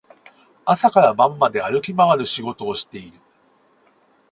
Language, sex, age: Japanese, male, 40-49